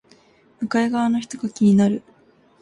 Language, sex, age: Japanese, female, 19-29